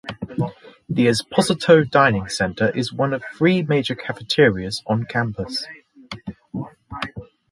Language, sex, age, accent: English, male, under 19, England English